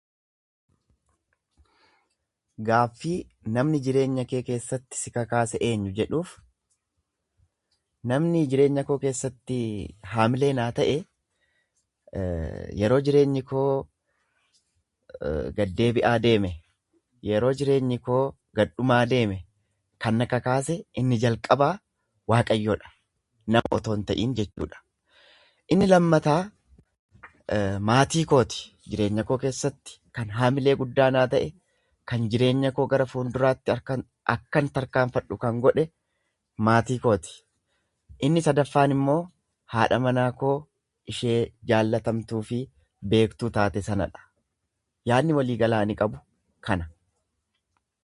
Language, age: Oromo, 30-39